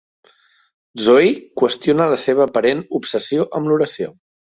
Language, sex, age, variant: Catalan, male, 30-39, Central